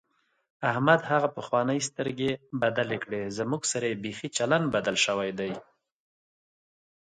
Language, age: Pashto, 30-39